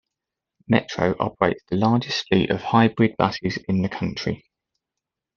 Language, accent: English, England English